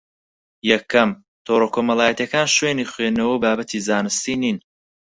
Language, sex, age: Central Kurdish, male, 19-29